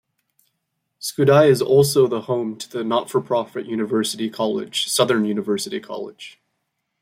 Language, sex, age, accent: English, male, 19-29, United States English